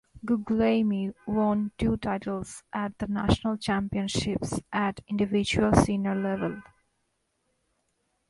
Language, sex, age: English, female, 19-29